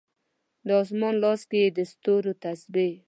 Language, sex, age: Pashto, female, 19-29